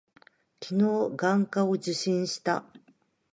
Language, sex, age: Japanese, female, 50-59